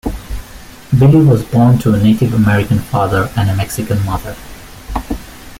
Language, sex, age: English, male, 19-29